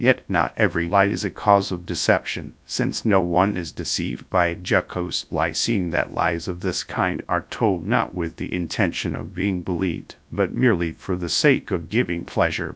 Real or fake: fake